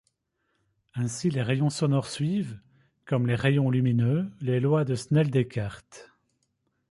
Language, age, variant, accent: French, 30-39, Français d'Europe, Français de Belgique